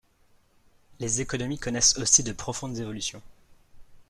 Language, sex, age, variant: French, male, 19-29, Français de métropole